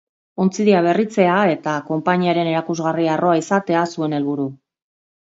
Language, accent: Basque, Mendebalekoa (Araba, Bizkaia, Gipuzkoako mendebaleko herri batzuk)